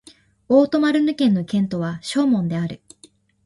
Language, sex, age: Japanese, female, 19-29